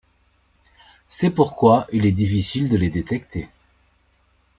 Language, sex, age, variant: French, male, 40-49, Français de métropole